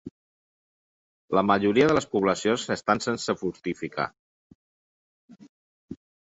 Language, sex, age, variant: Catalan, male, 50-59, Central